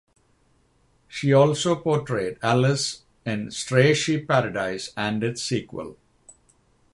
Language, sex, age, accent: English, male, 50-59, United States English; England English